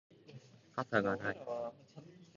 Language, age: Japanese, under 19